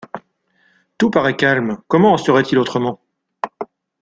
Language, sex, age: French, male, 40-49